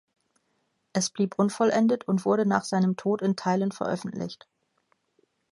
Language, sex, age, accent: German, female, 30-39, Deutschland Deutsch